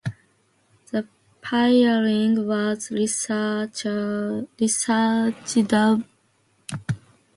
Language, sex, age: English, female, 19-29